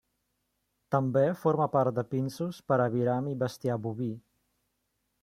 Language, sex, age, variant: Catalan, male, 30-39, Central